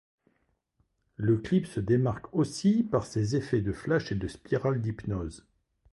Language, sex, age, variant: French, male, 50-59, Français de métropole